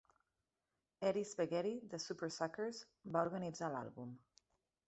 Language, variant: Catalan, Central